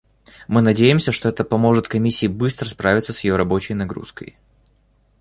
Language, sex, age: Russian, male, 19-29